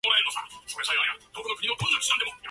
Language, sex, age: English, male, 19-29